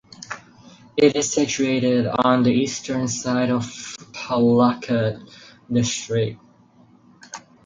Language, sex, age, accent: English, male, under 19, United States English